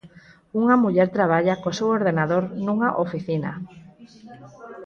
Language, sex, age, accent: Galician, female, 40-49, Normativo (estándar)